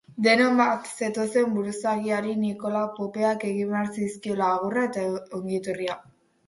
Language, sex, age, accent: Basque, female, under 19, Mendebalekoa (Araba, Bizkaia, Gipuzkoako mendebaleko herri batzuk)